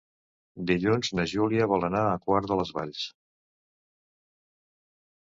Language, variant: Catalan, Central